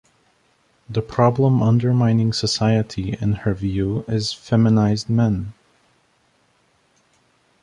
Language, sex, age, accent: English, male, 19-29, United States English